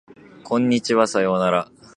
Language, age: Japanese, 19-29